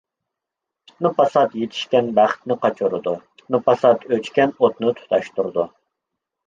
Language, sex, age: Uyghur, male, 19-29